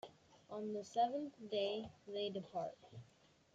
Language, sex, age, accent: English, male, under 19, United States English